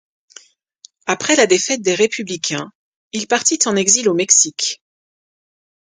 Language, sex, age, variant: French, female, 40-49, Français de métropole